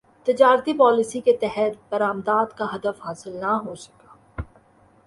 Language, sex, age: Urdu, female, 19-29